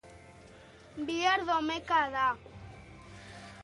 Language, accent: Basque, Mendebalekoa (Araba, Bizkaia, Gipuzkoako mendebaleko herri batzuk)